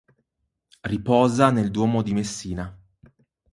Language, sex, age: Italian, male, 30-39